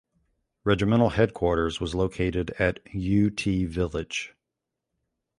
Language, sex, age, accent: English, male, 40-49, United States English